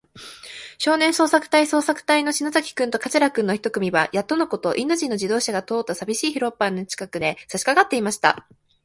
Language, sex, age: Japanese, female, 19-29